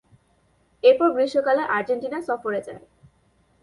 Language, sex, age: Bengali, female, under 19